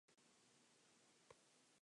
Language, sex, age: English, male, under 19